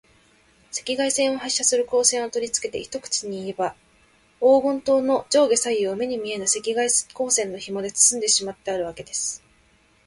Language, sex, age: Japanese, female, 19-29